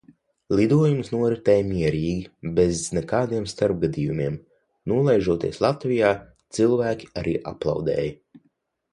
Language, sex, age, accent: Latvian, male, under 19, Vidus dialekts